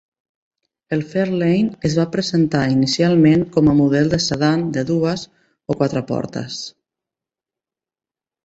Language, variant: Catalan, Central